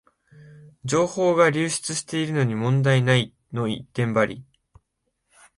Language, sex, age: Japanese, male, 19-29